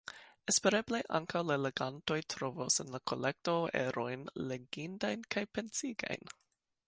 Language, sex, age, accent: Esperanto, female, 30-39, Internacia